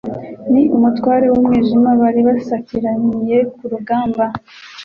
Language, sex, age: Kinyarwanda, female, 19-29